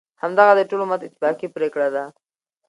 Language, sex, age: Pashto, female, 19-29